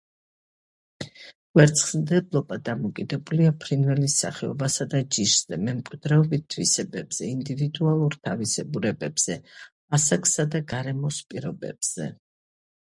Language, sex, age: Georgian, female, 50-59